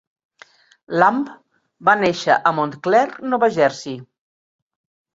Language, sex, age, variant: Catalan, female, 60-69, Central